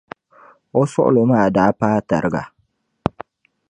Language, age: Dagbani, 19-29